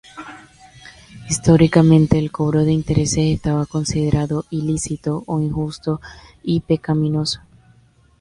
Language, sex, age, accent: Spanish, female, under 19, Caribe: Cuba, Venezuela, Puerto Rico, República Dominicana, Panamá, Colombia caribeña, México caribeño, Costa del golfo de México